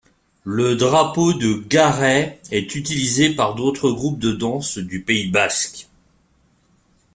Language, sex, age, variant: French, male, 40-49, Français de métropole